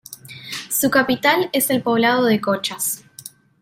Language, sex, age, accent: Spanish, female, 19-29, Rioplatense: Argentina, Uruguay, este de Bolivia, Paraguay